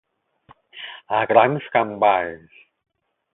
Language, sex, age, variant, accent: Catalan, male, 40-49, Alacantí, Barcelona